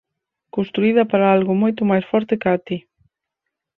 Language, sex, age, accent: Galician, female, 30-39, Oriental (común en zona oriental)